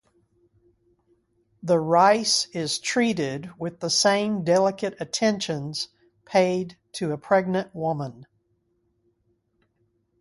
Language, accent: English, United States English; southern United States